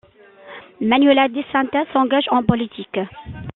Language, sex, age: French, female, 40-49